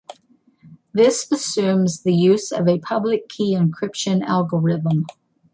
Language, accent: English, United States English